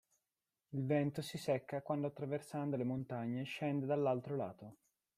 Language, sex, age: Italian, male, 30-39